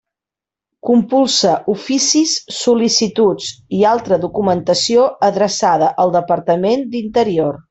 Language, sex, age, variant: Catalan, female, 50-59, Central